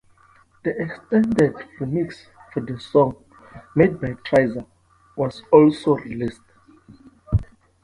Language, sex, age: English, male, 19-29